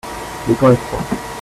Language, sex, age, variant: French, male, 19-29, Français de métropole